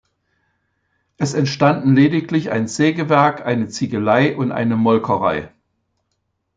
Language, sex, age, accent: German, male, 70-79, Deutschland Deutsch